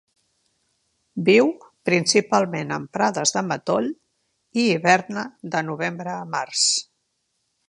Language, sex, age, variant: Catalan, female, 70-79, Central